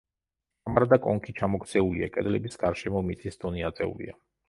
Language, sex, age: Georgian, male, 50-59